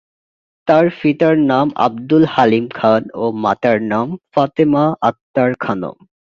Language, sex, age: Bengali, male, 19-29